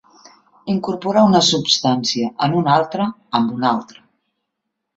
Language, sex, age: Catalan, female, 50-59